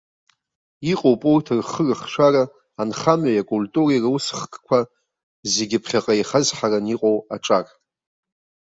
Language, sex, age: Abkhazian, male, 40-49